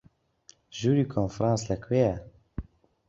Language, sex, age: Central Kurdish, male, 19-29